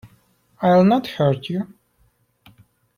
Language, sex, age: English, male, 19-29